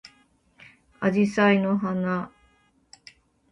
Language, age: Japanese, 30-39